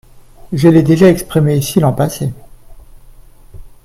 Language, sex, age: French, male, 40-49